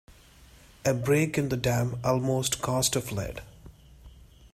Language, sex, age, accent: English, male, 19-29, India and South Asia (India, Pakistan, Sri Lanka)